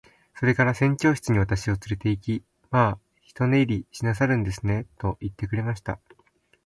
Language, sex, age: Japanese, male, 19-29